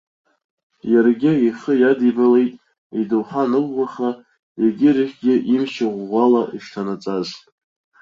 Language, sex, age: Abkhazian, male, 19-29